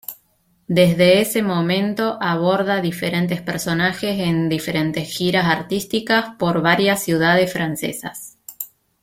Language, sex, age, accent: Spanish, female, 19-29, Rioplatense: Argentina, Uruguay, este de Bolivia, Paraguay